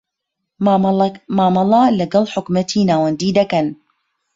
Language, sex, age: Central Kurdish, female, 30-39